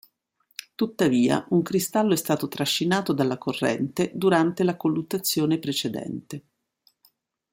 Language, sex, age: Italian, female, 60-69